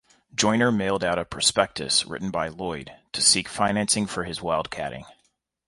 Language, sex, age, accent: English, male, 30-39, United States English